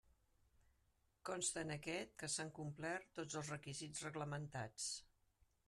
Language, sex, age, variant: Catalan, female, 60-69, Central